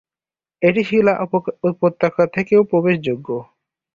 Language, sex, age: Bengali, male, under 19